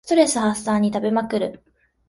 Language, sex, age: Japanese, female, 19-29